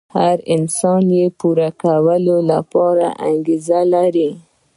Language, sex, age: Pashto, female, 19-29